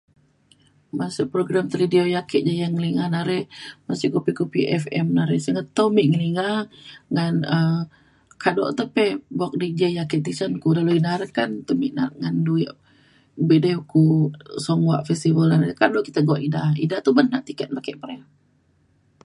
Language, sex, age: Mainstream Kenyah, female, 30-39